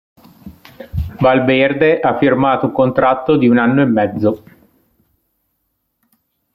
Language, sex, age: Italian, male, 30-39